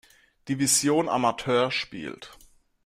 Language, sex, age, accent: German, male, 19-29, Deutschland Deutsch